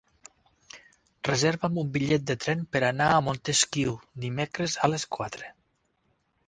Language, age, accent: Catalan, 50-59, Tortosí